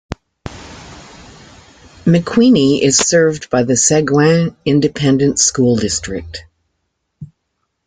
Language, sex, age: English, female, 60-69